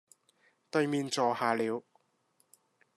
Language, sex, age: Cantonese, male, 30-39